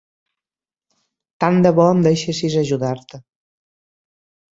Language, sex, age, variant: Catalan, female, 50-59, Central